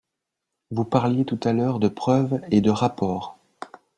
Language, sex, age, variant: French, male, 40-49, Français de métropole